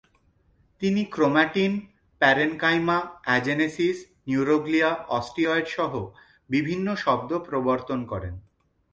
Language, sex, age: Bengali, male, 30-39